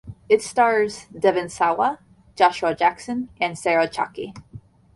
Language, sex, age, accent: English, female, 19-29, United States English